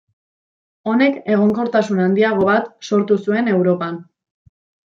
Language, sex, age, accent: Basque, female, 19-29, Mendebalekoa (Araba, Bizkaia, Gipuzkoako mendebaleko herri batzuk)